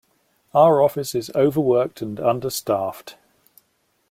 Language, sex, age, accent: English, male, 40-49, England English